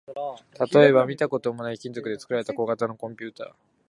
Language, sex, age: Japanese, male, under 19